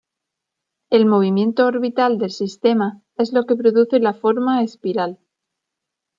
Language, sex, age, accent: Spanish, female, 30-39, España: Sur peninsular (Andalucia, Extremadura, Murcia)